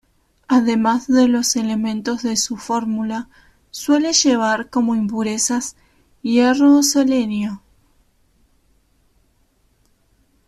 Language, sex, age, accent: Spanish, female, 19-29, Rioplatense: Argentina, Uruguay, este de Bolivia, Paraguay